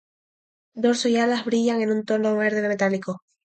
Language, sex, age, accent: Spanish, female, 19-29, España: Islas Canarias